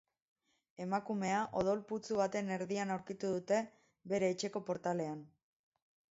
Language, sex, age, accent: Basque, female, 30-39, Erdialdekoa edo Nafarra (Gipuzkoa, Nafarroa)